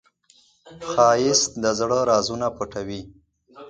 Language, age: Pashto, 19-29